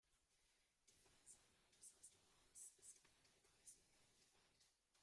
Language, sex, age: German, male, 19-29